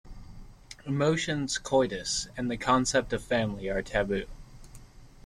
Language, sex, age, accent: English, male, 19-29, United States English